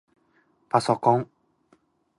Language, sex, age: Japanese, male, 19-29